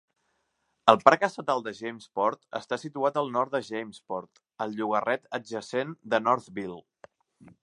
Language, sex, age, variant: Catalan, male, 19-29, Central